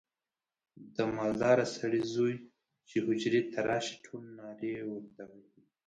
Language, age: Pashto, 19-29